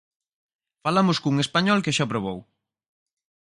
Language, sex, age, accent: Galician, male, 19-29, Oriental (común en zona oriental); Normativo (estándar)